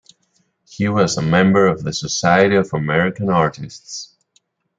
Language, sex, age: English, male, 19-29